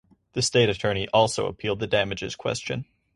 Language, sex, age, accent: English, male, under 19, United States English